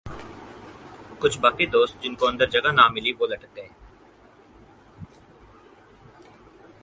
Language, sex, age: Urdu, male, 19-29